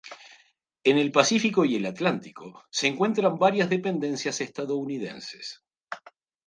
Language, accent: Spanish, Rioplatense: Argentina, Uruguay, este de Bolivia, Paraguay